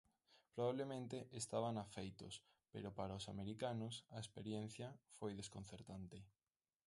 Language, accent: Galician, Normativo (estándar)